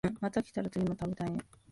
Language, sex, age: Japanese, female, 19-29